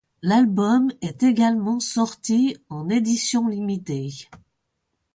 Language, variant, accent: French, Français d'Europe, Français de Suisse